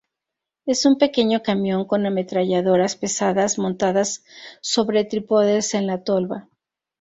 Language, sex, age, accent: Spanish, female, 50-59, México